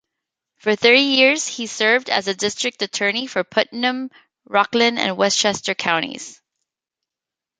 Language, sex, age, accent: English, female, 40-49, United States English